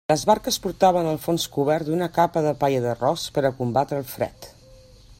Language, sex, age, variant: Catalan, female, 40-49, Central